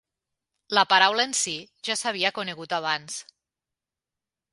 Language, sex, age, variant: Catalan, female, 40-49, Nord-Occidental